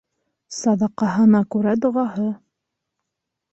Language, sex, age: Bashkir, female, 19-29